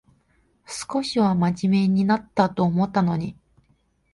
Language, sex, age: Japanese, female, 19-29